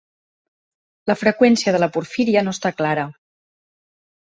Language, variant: Catalan, Central